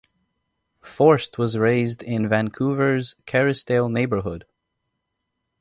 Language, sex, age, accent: English, male, 19-29, United States English